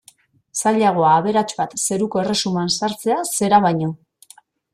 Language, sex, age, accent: Basque, female, 40-49, Mendebalekoa (Araba, Bizkaia, Gipuzkoako mendebaleko herri batzuk)